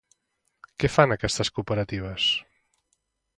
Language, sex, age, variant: Catalan, male, 50-59, Central